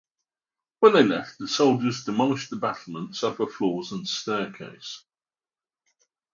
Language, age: English, 60-69